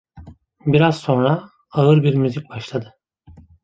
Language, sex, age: Turkish, male, 30-39